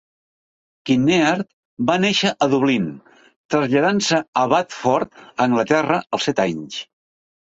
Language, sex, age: Catalan, male, 70-79